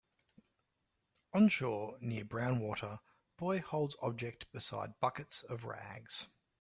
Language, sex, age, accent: English, male, 30-39, Australian English